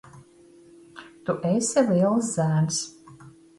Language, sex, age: Latvian, female, 50-59